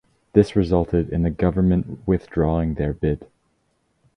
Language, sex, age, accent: English, male, 19-29, Canadian English